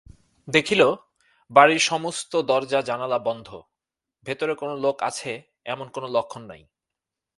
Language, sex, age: Bengali, male, 30-39